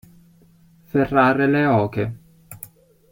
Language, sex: Italian, male